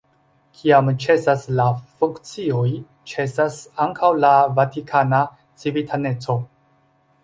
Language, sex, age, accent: Esperanto, male, 30-39, Internacia